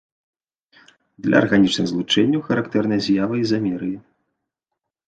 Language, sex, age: Belarusian, male, 30-39